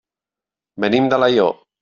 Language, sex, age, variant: Catalan, male, 40-49, Nord-Occidental